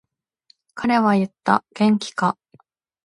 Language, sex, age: Japanese, female, 19-29